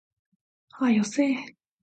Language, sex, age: Japanese, female, 19-29